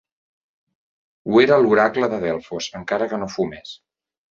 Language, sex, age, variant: Catalan, male, 30-39, Central